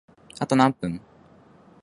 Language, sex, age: Japanese, male, 19-29